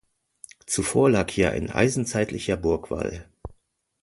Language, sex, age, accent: German, male, 40-49, Deutschland Deutsch